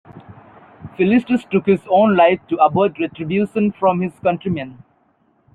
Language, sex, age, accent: English, male, 19-29, England English